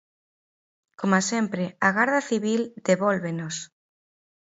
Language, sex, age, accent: Galician, female, 40-49, Central (gheada)